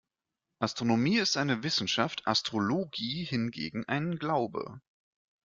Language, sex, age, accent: German, male, 30-39, Deutschland Deutsch